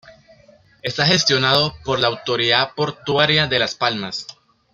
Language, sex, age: Spanish, male, under 19